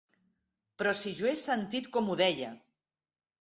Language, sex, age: Catalan, female, 40-49